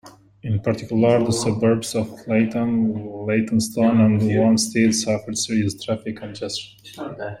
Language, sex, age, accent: English, male, 30-39, United States English